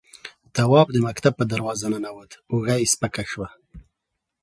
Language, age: Pashto, 30-39